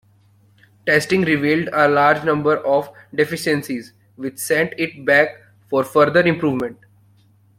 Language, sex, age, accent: English, male, 19-29, India and South Asia (India, Pakistan, Sri Lanka)